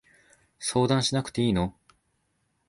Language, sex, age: Japanese, male, 19-29